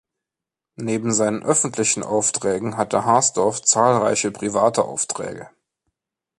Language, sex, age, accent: German, male, 30-39, Deutschland Deutsch